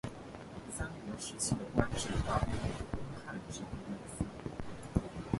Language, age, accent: Chinese, 19-29, 出生地：上海市